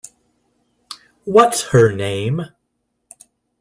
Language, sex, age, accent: English, male, 40-49, United States English